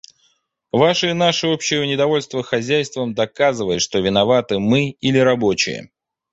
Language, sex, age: Russian, male, 30-39